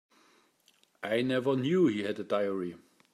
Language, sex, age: English, male, 50-59